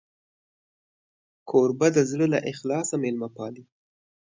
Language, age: Pashto, 19-29